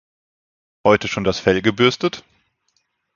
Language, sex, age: German, male, 30-39